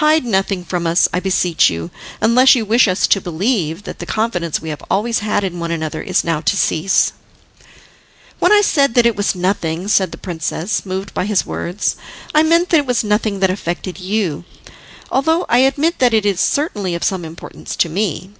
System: none